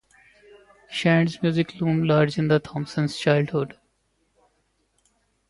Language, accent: English, India and South Asia (India, Pakistan, Sri Lanka)